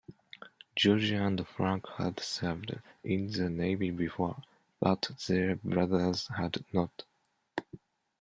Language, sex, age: English, male, 19-29